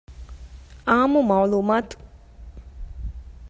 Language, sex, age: Divehi, female, 30-39